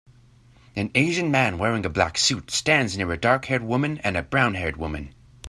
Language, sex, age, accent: English, male, 19-29, United States English